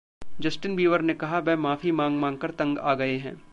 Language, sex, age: Hindi, male, 19-29